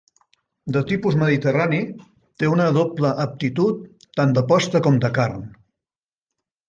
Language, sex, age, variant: Catalan, male, 70-79, Central